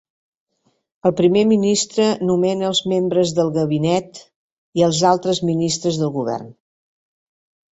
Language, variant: Catalan, Septentrional